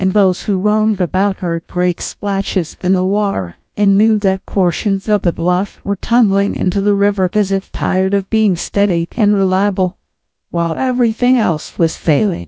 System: TTS, GlowTTS